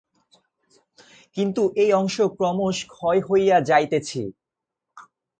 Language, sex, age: Bengali, male, 19-29